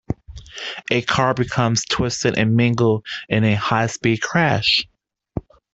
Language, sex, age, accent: English, male, 30-39, United States English